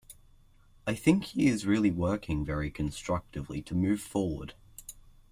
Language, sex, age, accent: English, male, under 19, Australian English